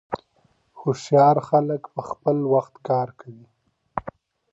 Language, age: Pashto, 30-39